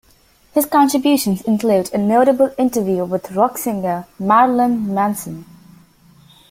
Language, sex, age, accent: English, female, under 19, United States English